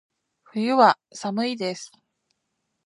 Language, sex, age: Japanese, female, 19-29